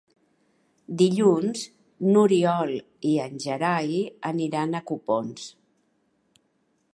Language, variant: Catalan, Central